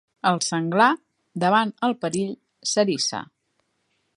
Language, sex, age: Catalan, female, 40-49